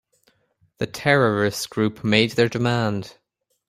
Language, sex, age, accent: English, male, 19-29, Irish English